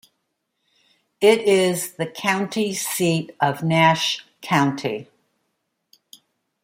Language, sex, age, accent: English, male, 70-79, United States English